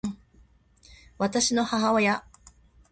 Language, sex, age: Japanese, female, 50-59